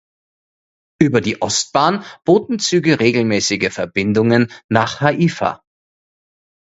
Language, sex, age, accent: German, male, 30-39, Österreichisches Deutsch